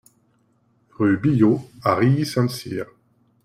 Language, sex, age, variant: French, male, 19-29, Français de métropole